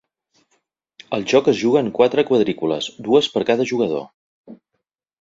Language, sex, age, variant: Catalan, male, 40-49, Central